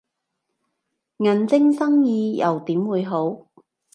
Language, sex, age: Cantonese, female, 30-39